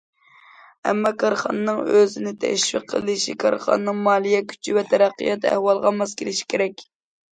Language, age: Uyghur, 19-29